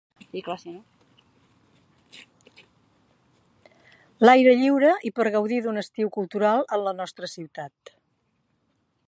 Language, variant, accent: Catalan, Central, central